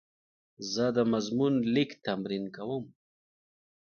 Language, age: Pashto, 30-39